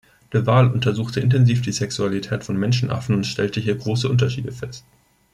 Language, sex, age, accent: German, male, 19-29, Deutschland Deutsch